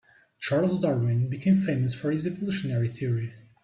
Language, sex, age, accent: English, male, 19-29, United States English